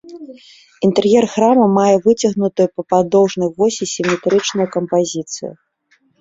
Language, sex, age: Belarusian, female, 30-39